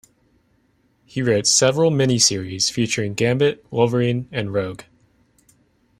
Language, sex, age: English, male, 19-29